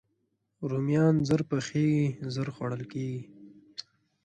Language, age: Pashto, 19-29